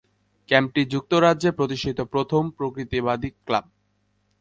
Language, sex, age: Bengali, male, 19-29